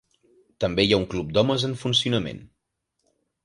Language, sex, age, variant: Catalan, male, 19-29, Nord-Occidental